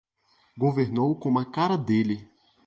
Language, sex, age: Portuguese, male, 19-29